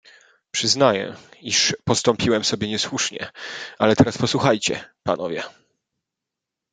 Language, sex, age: Polish, male, 30-39